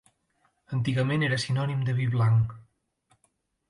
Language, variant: Catalan, Central